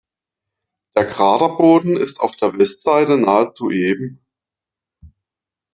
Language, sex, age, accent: German, male, 30-39, Deutschland Deutsch